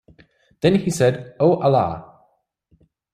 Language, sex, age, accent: English, male, 19-29, United States English